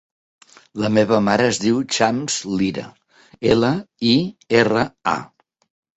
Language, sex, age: Catalan, male, 70-79